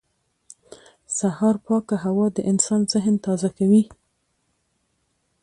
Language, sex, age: Pashto, female, 19-29